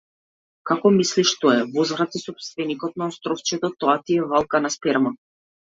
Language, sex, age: Macedonian, female, 30-39